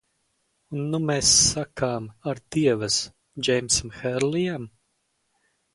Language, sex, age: Latvian, male, under 19